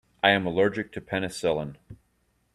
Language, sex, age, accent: English, male, 50-59, United States English